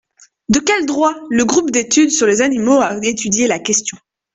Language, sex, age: French, female, 19-29